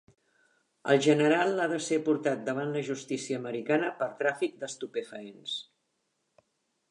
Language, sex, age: Catalan, female, 60-69